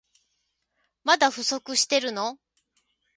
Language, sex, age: Japanese, female, 60-69